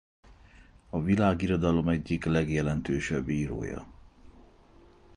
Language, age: Hungarian, 40-49